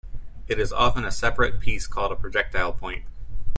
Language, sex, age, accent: English, male, 19-29, United States English